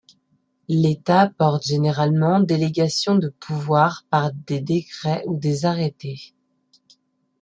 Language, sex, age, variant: French, female, 19-29, Français de métropole